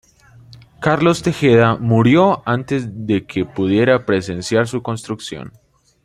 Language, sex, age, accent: Spanish, male, 19-29, Caribe: Cuba, Venezuela, Puerto Rico, República Dominicana, Panamá, Colombia caribeña, México caribeño, Costa del golfo de México